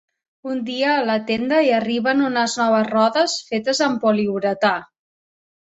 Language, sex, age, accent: Catalan, female, 30-39, Barcelona